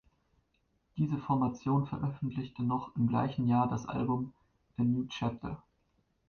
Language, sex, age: German, male, 19-29